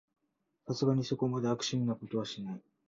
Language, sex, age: Japanese, male, 19-29